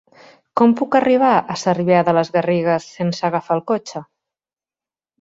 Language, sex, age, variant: Catalan, female, 30-39, Central